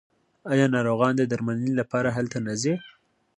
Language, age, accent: Pashto, 19-29, معیاري پښتو